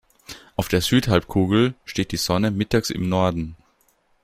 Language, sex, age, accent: German, male, 19-29, Österreichisches Deutsch